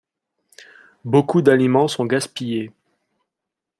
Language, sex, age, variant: French, male, 40-49, Français de métropole